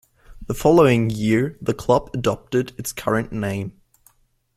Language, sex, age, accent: English, male, 19-29, Australian English